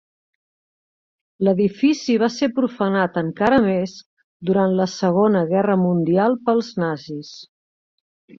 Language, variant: Catalan, Central